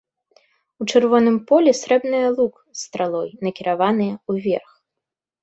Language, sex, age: Belarusian, female, 19-29